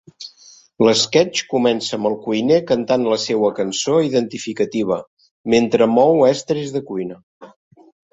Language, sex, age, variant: Catalan, male, 60-69, Central